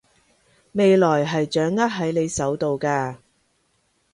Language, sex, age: Cantonese, female, 30-39